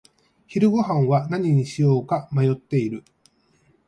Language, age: Japanese, 50-59